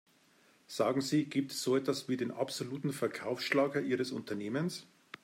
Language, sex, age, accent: German, male, 50-59, Deutschland Deutsch